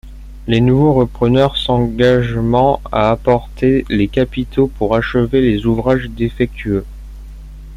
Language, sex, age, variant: French, male, under 19, Français de métropole